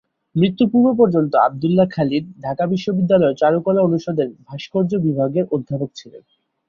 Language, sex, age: Bengali, male, 19-29